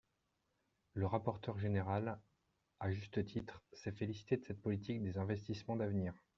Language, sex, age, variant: French, male, 30-39, Français de métropole